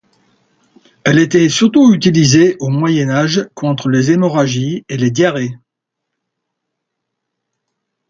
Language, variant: French, Français de métropole